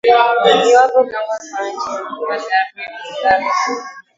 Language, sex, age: Swahili, female, 19-29